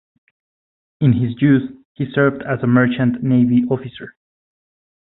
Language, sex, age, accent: English, male, 30-39, United States English